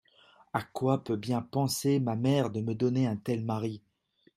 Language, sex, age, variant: French, male, 30-39, Français de métropole